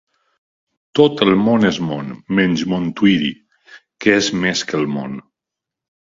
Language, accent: Catalan, valencià